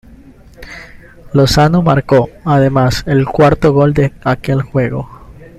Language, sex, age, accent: Spanish, male, 19-29, Andino-Pacífico: Colombia, Perú, Ecuador, oeste de Bolivia y Venezuela andina